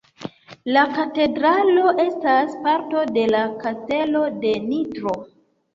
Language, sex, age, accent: Esperanto, female, 19-29, Internacia